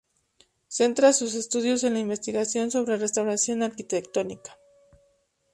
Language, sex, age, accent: Spanish, female, 19-29, México